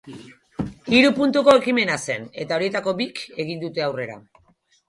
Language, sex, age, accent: Basque, female, 40-49, Erdialdekoa edo Nafarra (Gipuzkoa, Nafarroa)